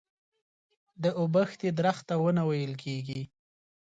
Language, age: Pashto, 30-39